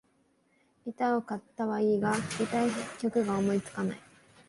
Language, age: Japanese, 19-29